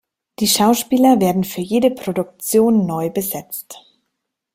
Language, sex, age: German, female, 30-39